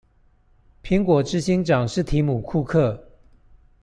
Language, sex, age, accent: Chinese, male, 40-49, 出生地：臺北市